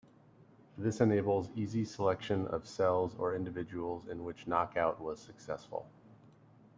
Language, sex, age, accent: English, male, 30-39, United States English